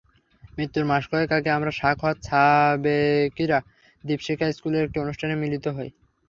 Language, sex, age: Bengali, male, under 19